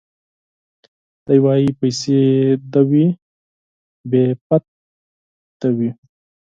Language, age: Pashto, 19-29